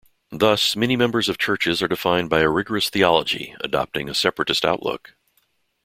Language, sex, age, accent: English, male, 60-69, United States English